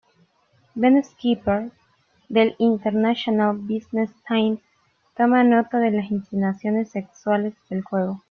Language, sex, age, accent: Spanish, female, 30-39, América central